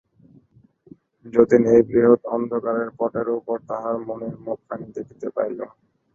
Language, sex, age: Bengali, male, 19-29